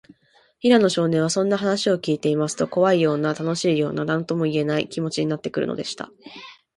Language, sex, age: Japanese, female, 19-29